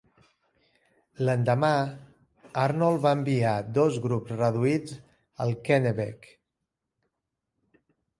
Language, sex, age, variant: Catalan, male, 40-49, Central